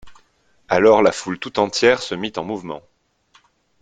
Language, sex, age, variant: French, male, 30-39, Français de métropole